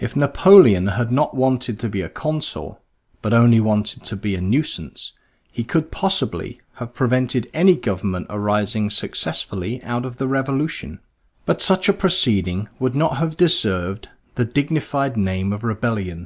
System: none